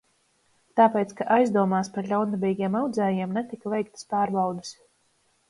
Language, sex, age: Latvian, female, 30-39